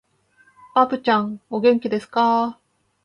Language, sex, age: Japanese, female, 50-59